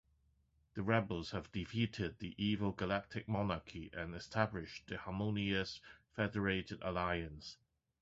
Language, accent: English, Hong Kong English